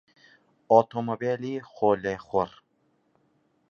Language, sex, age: Central Kurdish, male, 30-39